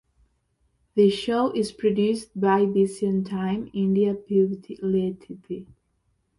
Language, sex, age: English, female, under 19